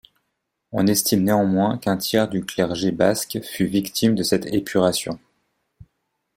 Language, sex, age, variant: French, male, 30-39, Français de métropole